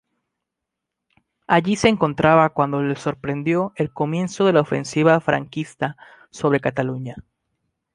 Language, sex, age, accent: Spanish, male, 19-29, México